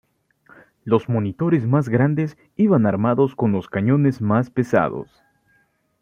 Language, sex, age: Spanish, male, 19-29